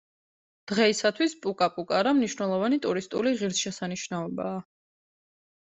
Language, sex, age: Georgian, female, 19-29